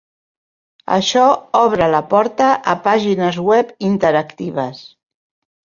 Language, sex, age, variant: Catalan, female, 60-69, Central